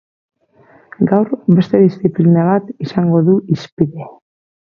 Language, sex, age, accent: Basque, female, 50-59, Erdialdekoa edo Nafarra (Gipuzkoa, Nafarroa)